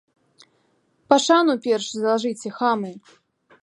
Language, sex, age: Belarusian, female, 19-29